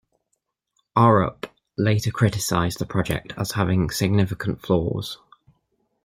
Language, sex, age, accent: English, male, 19-29, England English